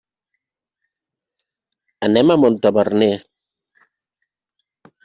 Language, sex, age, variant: Catalan, male, 50-59, Central